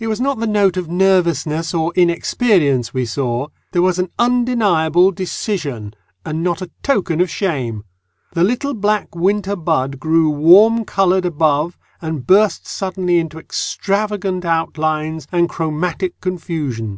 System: none